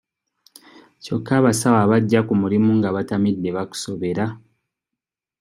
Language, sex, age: Ganda, male, 19-29